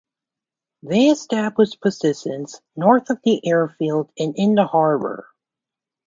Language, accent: English, United States English